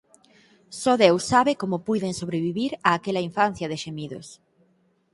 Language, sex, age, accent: Galician, female, 19-29, Oriental (común en zona oriental); Normativo (estándar)